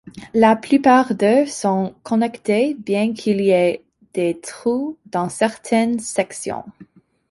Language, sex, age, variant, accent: French, female, 19-29, Français d'Amérique du Nord, Français du Canada